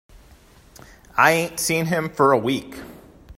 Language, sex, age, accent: English, male, 30-39, United States English